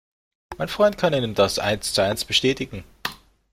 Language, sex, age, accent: German, male, 19-29, Österreichisches Deutsch